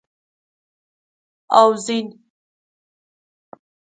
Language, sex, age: Persian, female, 19-29